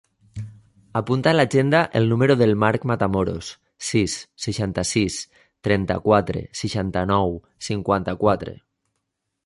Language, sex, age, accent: Catalan, male, 40-49, valencià